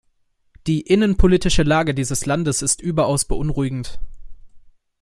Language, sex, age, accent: German, male, 19-29, Deutschland Deutsch